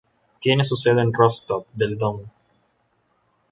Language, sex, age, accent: Spanish, male, 19-29, Caribe: Cuba, Venezuela, Puerto Rico, República Dominicana, Panamá, Colombia caribeña, México caribeño, Costa del golfo de México